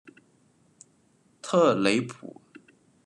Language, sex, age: Chinese, male, 30-39